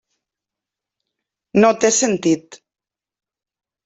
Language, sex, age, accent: Catalan, female, 50-59, valencià